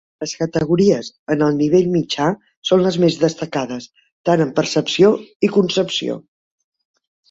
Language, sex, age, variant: Catalan, female, 60-69, Central